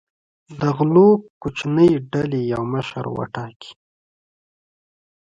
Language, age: Pashto, 19-29